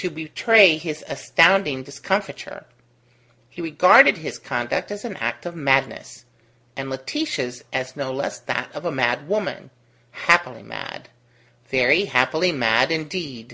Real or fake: real